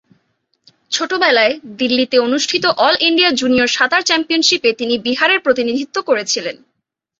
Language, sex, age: Bengali, female, 19-29